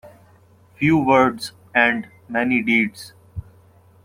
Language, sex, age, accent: English, male, 19-29, India and South Asia (India, Pakistan, Sri Lanka)